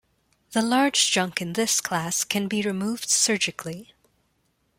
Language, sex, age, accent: English, female, 19-29, Filipino